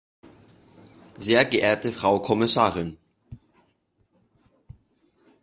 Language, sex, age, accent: German, male, 19-29, Österreichisches Deutsch